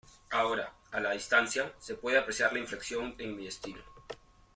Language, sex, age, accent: Spanish, male, 30-39, Andino-Pacífico: Colombia, Perú, Ecuador, oeste de Bolivia y Venezuela andina